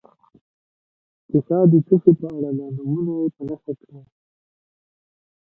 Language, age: Pashto, 19-29